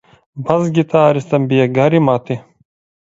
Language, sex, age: Latvian, male, 40-49